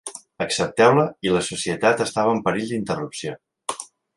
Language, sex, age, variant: Catalan, male, 40-49, Central